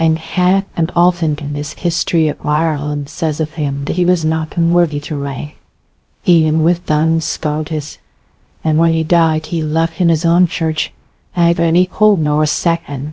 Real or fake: fake